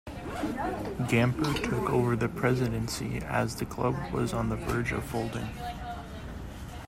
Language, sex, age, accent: English, male, under 19, United States English